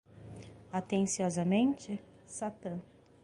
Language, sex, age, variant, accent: Portuguese, female, 30-39, Portuguese (Brasil), Paulista